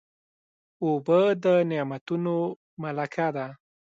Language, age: Pashto, 19-29